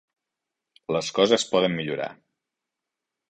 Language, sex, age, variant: Catalan, male, 40-49, Central